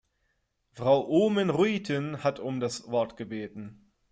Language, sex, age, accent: German, male, 30-39, Deutschland Deutsch